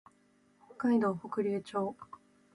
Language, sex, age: Japanese, female, 19-29